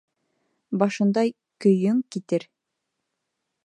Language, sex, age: Bashkir, female, 19-29